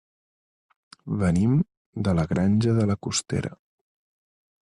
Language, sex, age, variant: Catalan, male, 30-39, Central